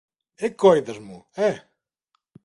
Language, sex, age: Galician, male, 40-49